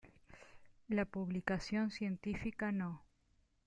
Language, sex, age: Spanish, female, 30-39